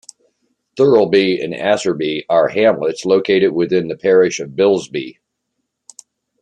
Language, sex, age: English, male, 60-69